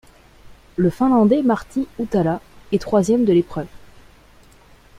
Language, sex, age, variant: French, female, 19-29, Français de métropole